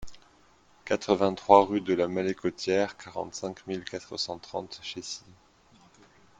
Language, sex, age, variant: French, male, 30-39, Français de métropole